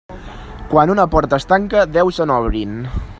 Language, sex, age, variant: Catalan, male, 19-29, Central